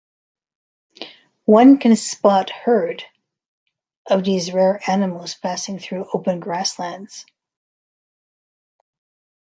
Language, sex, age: English, female, 60-69